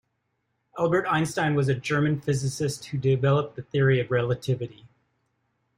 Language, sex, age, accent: English, male, 40-49, United States English